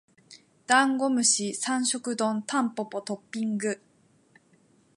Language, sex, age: Japanese, female, 19-29